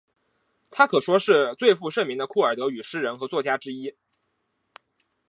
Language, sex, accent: Chinese, male, 出生地：湖北省